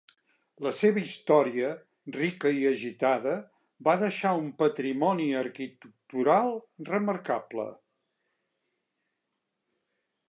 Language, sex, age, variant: Catalan, male, 70-79, Central